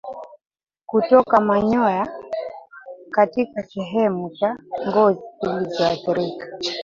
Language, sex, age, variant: Swahili, female, 19-29, Kiswahili cha Bara ya Kenya